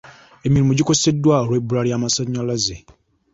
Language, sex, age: Ganda, male, 19-29